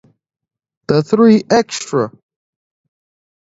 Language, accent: English, United States English